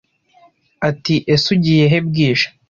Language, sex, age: Kinyarwanda, male, under 19